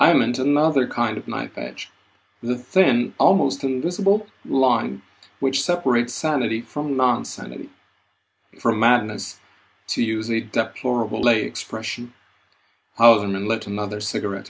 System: none